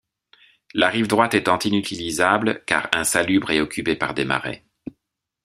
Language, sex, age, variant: French, male, 50-59, Français de métropole